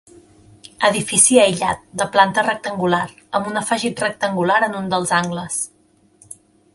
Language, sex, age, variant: Catalan, female, 30-39, Central